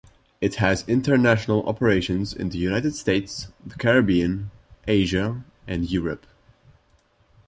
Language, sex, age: English, male, 19-29